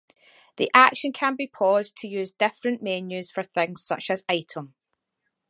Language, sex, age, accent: English, female, 40-49, Scottish English